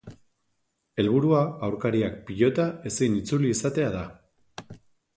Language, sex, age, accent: Basque, male, 30-39, Erdialdekoa edo Nafarra (Gipuzkoa, Nafarroa)